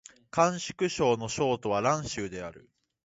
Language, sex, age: Japanese, male, under 19